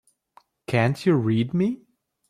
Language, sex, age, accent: English, male, 19-29, United States English